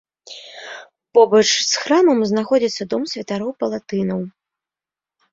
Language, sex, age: Belarusian, female, 19-29